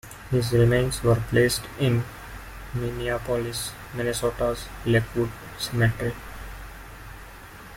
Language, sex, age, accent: English, male, 19-29, India and South Asia (India, Pakistan, Sri Lanka)